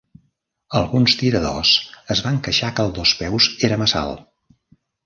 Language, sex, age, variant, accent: Catalan, male, 70-79, Central, central